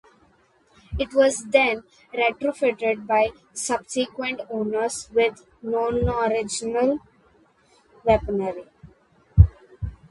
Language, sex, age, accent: English, female, under 19, India and South Asia (India, Pakistan, Sri Lanka)